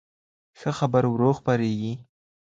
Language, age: Pashto, under 19